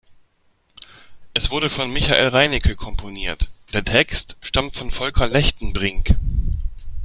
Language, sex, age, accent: German, male, 30-39, Deutschland Deutsch